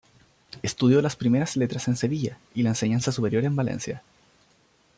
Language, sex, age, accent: Spanish, male, 19-29, Chileno: Chile, Cuyo